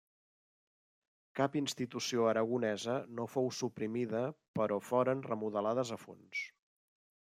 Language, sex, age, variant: Catalan, male, 50-59, Central